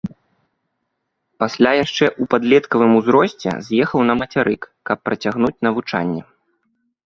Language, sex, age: Belarusian, male, 30-39